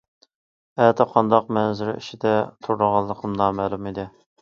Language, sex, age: Uyghur, female, 30-39